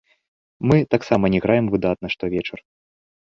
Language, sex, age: Belarusian, male, 19-29